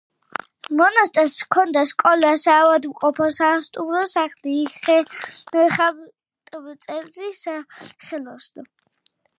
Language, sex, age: Georgian, female, 19-29